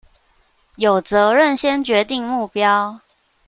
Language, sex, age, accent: Chinese, female, 19-29, 出生地：新北市